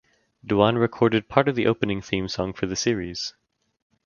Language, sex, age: English, male, under 19